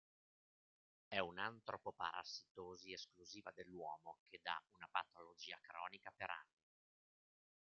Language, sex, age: Italian, male, 50-59